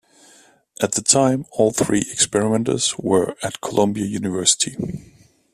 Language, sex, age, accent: English, male, 30-39, United States English